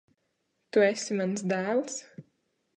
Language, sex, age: Latvian, female, 19-29